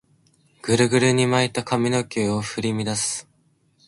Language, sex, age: Japanese, male, 19-29